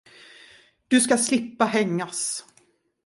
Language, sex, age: Swedish, female, 40-49